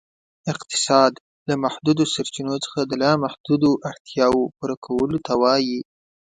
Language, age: Pashto, 19-29